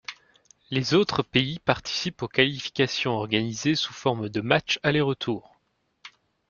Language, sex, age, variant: French, male, 19-29, Français de métropole